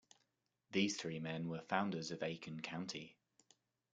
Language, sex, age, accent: English, male, 30-39, England English